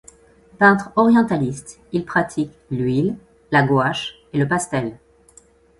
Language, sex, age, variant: French, female, 50-59, Français de métropole